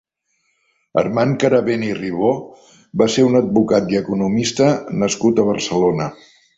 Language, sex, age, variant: Catalan, male, 70-79, Central